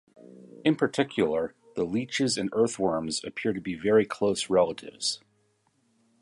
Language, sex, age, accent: English, male, 50-59, United States English